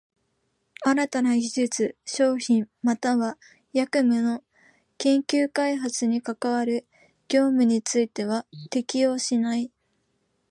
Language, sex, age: Japanese, female, 19-29